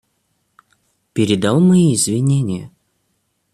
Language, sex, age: Russian, male, 19-29